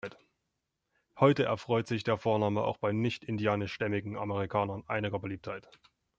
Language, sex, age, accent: German, male, 30-39, Deutschland Deutsch